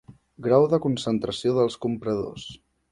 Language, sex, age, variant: Catalan, male, 19-29, Central